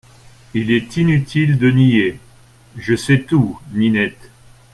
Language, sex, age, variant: French, male, 40-49, Français de métropole